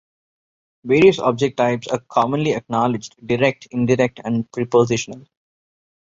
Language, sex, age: English, male, 19-29